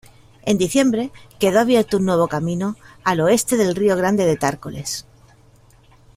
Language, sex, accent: Spanish, female, España: Sur peninsular (Andalucia, Extremadura, Murcia)